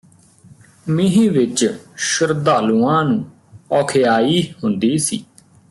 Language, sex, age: Punjabi, male, 30-39